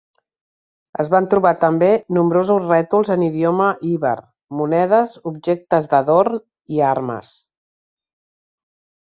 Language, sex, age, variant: Catalan, female, 50-59, Central